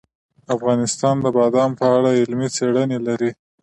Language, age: Pashto, 30-39